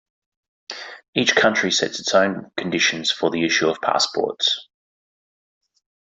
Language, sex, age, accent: English, male, 40-49, Australian English